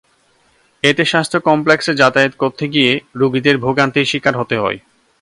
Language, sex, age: Bengali, male, 19-29